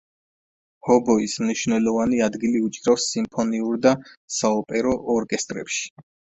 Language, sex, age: Georgian, male, 30-39